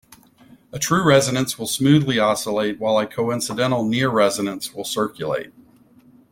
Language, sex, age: English, male, 50-59